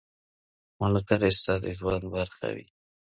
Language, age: Pashto, 19-29